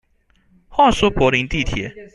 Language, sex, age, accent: Chinese, male, 19-29, 出生地：新北市